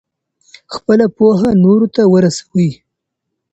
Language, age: Pashto, 19-29